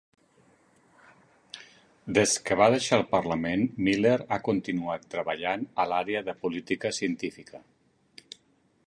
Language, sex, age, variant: Catalan, male, 50-59, Central